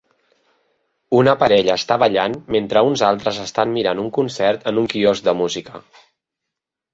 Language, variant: Catalan, Central